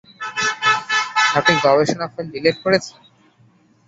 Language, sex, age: Bengali, male, under 19